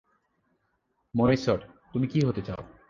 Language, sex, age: Bengali, male, 19-29